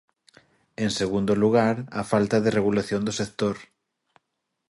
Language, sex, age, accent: Galician, male, 19-29, Oriental (común en zona oriental)